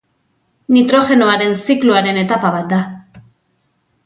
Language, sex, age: Basque, female, 40-49